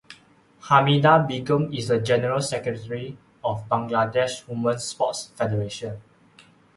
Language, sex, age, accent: English, male, 19-29, Malaysian English